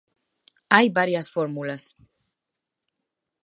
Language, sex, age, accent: Galician, female, 19-29, Normativo (estándar)